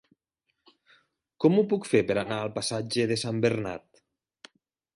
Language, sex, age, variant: Catalan, male, 30-39, Nord-Occidental